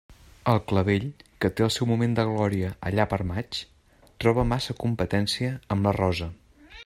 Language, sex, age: Catalan, male, 30-39